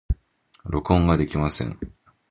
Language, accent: Japanese, 日本人